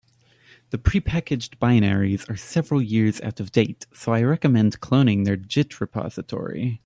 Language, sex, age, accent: English, male, 19-29, United States English